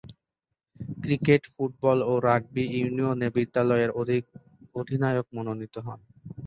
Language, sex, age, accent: Bengali, male, 19-29, Native; শুদ্ধ